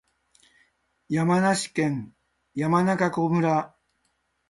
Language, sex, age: Japanese, male, 60-69